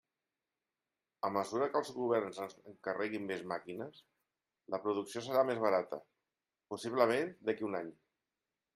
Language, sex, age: Catalan, male, 50-59